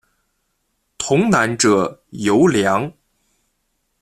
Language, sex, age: Chinese, male, 19-29